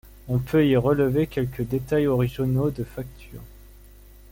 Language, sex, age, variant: French, male, 19-29, Français de métropole